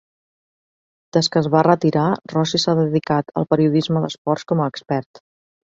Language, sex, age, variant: Catalan, female, 40-49, Central